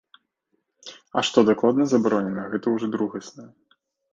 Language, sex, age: Belarusian, male, 19-29